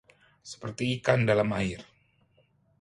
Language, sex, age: Indonesian, male, 40-49